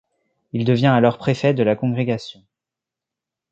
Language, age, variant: French, 19-29, Français de métropole